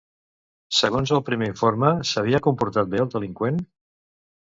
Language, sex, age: Catalan, male, 60-69